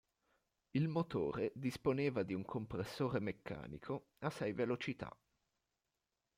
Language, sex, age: Italian, male, 19-29